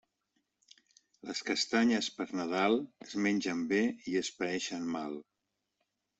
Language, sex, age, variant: Catalan, male, 50-59, Central